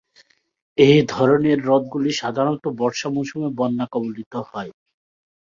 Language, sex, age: Bengali, male, 19-29